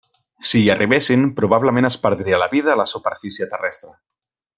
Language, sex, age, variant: Catalan, male, 19-29, Central